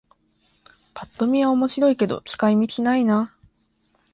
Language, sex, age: Japanese, female, under 19